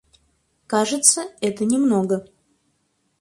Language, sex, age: Russian, female, 19-29